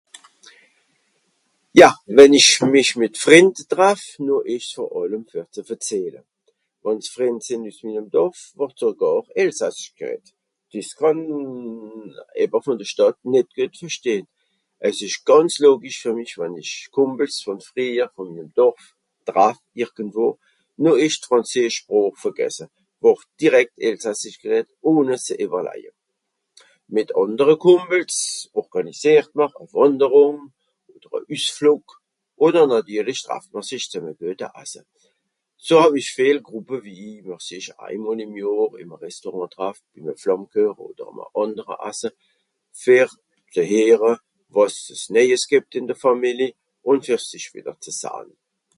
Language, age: Swiss German, 60-69